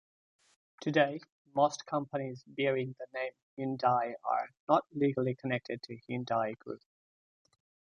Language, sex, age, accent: English, male, 19-29, India and South Asia (India, Pakistan, Sri Lanka)